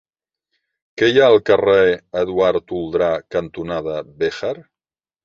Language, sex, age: Catalan, male, 50-59